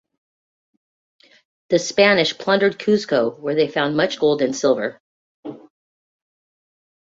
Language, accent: English, United States English